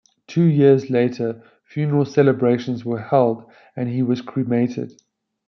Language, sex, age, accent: English, male, 40-49, Southern African (South Africa, Zimbabwe, Namibia)